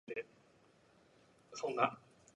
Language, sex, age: English, male, under 19